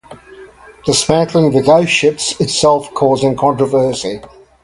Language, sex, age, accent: English, male, 60-69, Australian English